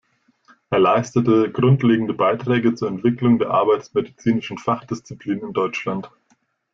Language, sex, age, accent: German, male, 19-29, Deutschland Deutsch